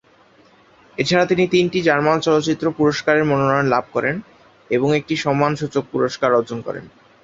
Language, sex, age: Bengali, male, under 19